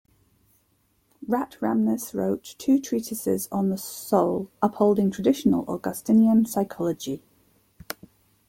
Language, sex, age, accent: English, female, 40-49, England English